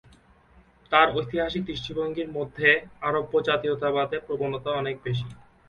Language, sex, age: Bengali, male, 19-29